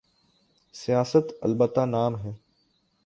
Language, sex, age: Urdu, male, 19-29